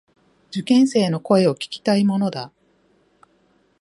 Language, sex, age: Japanese, female, 40-49